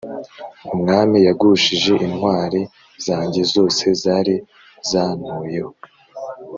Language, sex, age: Kinyarwanda, male, 19-29